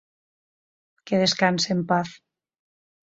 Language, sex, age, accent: Galician, female, 30-39, Normativo (estándar)